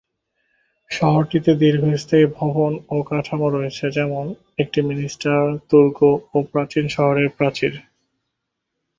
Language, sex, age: Bengali, male, 19-29